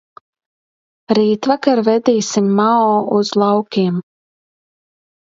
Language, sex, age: Latvian, female, 30-39